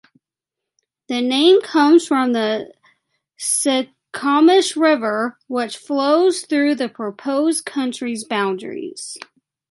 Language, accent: English, United States English